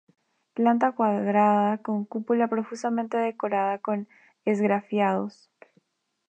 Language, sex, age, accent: Spanish, female, 19-29, Andino-Pacífico: Colombia, Perú, Ecuador, oeste de Bolivia y Venezuela andina